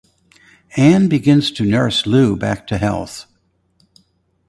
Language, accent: English, United States English